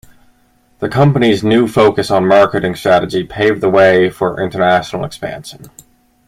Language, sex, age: English, male, 19-29